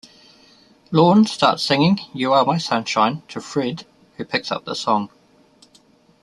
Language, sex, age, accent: English, male, 30-39, New Zealand English